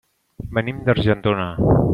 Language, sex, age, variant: Catalan, male, 40-49, Central